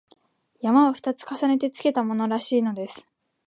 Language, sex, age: Japanese, female, 19-29